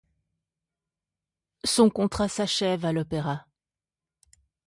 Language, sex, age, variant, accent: French, female, 40-49, Français d'Europe, Français de Suisse